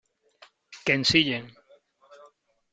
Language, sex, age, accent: Spanish, male, 40-49, España: Sur peninsular (Andalucia, Extremadura, Murcia)